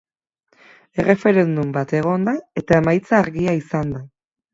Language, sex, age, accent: Basque, female, 30-39, Erdialdekoa edo Nafarra (Gipuzkoa, Nafarroa)